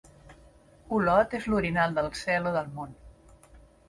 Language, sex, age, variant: Catalan, female, 50-59, Central